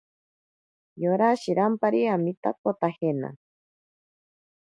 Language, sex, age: Ashéninka Perené, female, 30-39